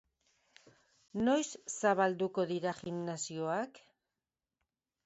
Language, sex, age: Basque, female, 50-59